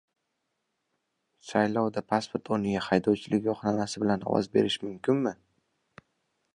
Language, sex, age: Uzbek, male, 19-29